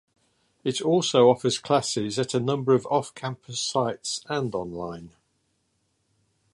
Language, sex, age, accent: English, male, 70-79, England English